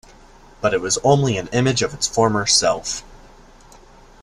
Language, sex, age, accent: English, male, under 19, United States English